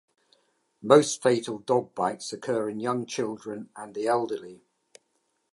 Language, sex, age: English, male, 70-79